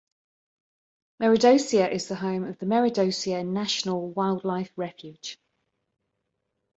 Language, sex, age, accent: English, female, 50-59, England English